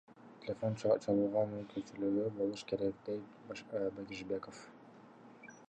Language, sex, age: Kyrgyz, male, under 19